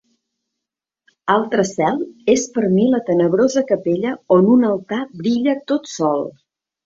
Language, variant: Catalan, Central